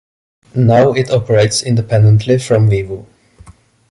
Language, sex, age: English, male, 30-39